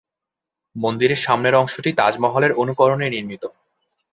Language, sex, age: Bengali, male, 19-29